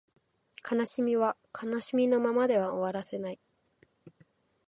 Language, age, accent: Japanese, 19-29, 標準語